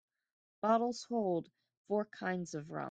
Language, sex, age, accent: English, female, 19-29, United States English